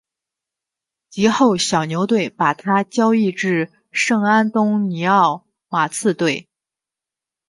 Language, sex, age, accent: Chinese, male, 19-29, 出生地：北京市